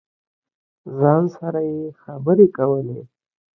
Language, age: Pashto, 30-39